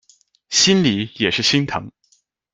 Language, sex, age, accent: Chinese, male, 30-39, 出生地：浙江省